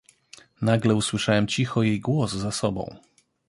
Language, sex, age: Polish, male, 30-39